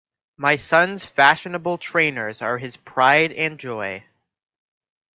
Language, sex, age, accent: English, male, under 19, United States English